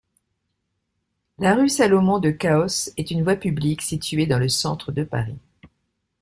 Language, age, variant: French, 50-59, Français de métropole